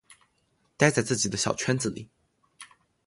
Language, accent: Chinese, 出生地：浙江省